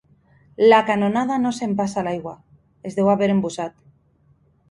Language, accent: Catalan, valencià